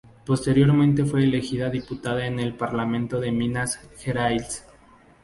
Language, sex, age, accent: Spanish, male, 19-29, México